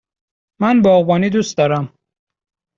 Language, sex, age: Persian, male, 19-29